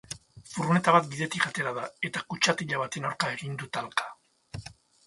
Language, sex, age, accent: Basque, male, 60-69, Mendebalekoa (Araba, Bizkaia, Gipuzkoako mendebaleko herri batzuk)